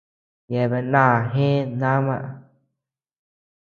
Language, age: Tepeuxila Cuicatec, under 19